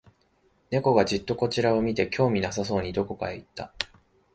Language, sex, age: Japanese, male, 19-29